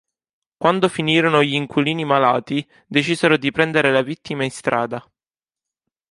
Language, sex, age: Italian, male, 19-29